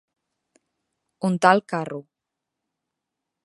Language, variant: Catalan, Central